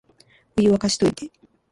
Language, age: Japanese, 19-29